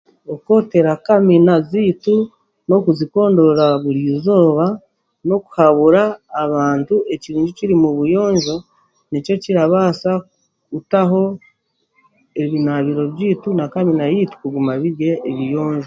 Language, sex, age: Chiga, female, 40-49